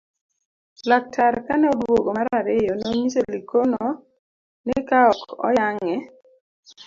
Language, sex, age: Luo (Kenya and Tanzania), female, 30-39